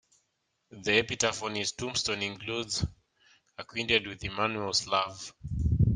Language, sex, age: English, male, 19-29